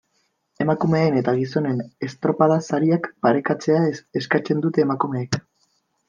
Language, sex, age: Basque, male, 19-29